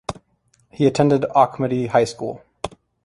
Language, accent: English, United States English